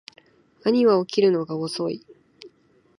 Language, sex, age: Japanese, female, 19-29